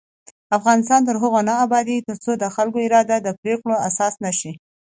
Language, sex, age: Pashto, female, 19-29